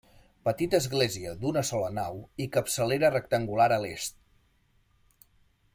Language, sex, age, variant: Catalan, male, 40-49, Central